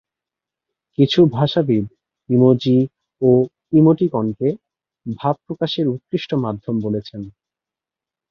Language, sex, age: Bengali, male, 19-29